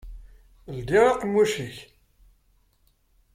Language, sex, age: Kabyle, male, 50-59